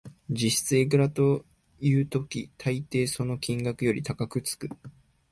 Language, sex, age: Japanese, male, 19-29